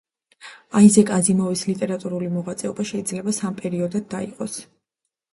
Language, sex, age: Georgian, female, 19-29